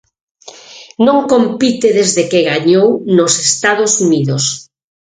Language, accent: Galician, Central (gheada); Oriental (común en zona oriental)